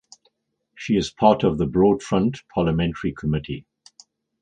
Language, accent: English, England English